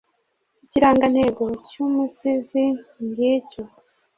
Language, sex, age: Kinyarwanda, female, 30-39